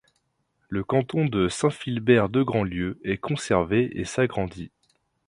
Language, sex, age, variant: French, male, 19-29, Français de métropole